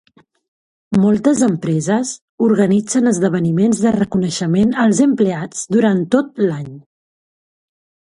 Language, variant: Catalan, Central